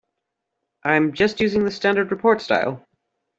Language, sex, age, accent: English, male, under 19, United States English